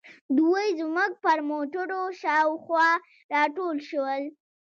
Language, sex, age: Pashto, female, under 19